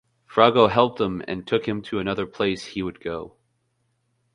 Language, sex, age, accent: English, male, 19-29, United States English